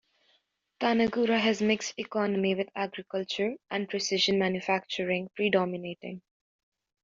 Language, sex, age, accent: English, female, under 19, United States English